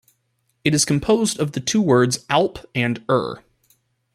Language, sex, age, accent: English, male, 19-29, United States English